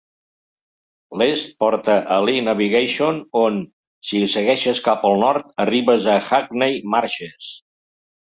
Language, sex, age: Catalan, male, 70-79